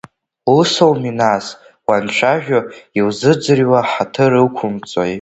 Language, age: Abkhazian, under 19